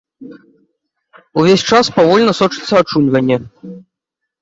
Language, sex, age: Belarusian, male, 19-29